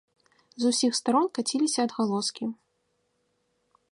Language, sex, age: Belarusian, female, 19-29